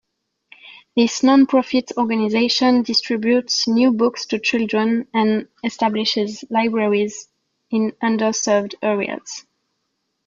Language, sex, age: English, female, 19-29